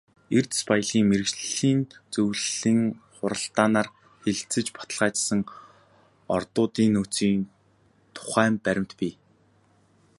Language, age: Mongolian, 19-29